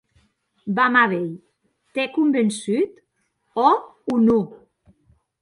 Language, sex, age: Occitan, female, 40-49